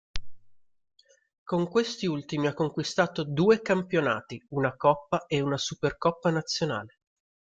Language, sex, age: Italian, male, 30-39